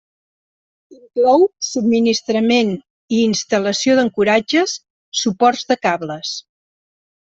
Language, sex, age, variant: Catalan, female, 60-69, Central